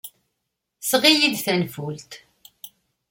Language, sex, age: Kabyle, female, 40-49